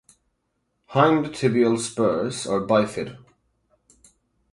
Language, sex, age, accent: English, male, 19-29, United States English; England English